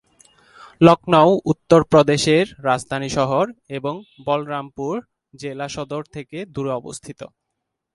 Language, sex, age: Bengali, male, 19-29